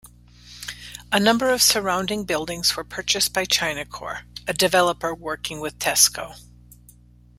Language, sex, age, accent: English, female, 60-69, United States English